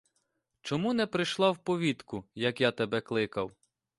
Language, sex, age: Ukrainian, male, 30-39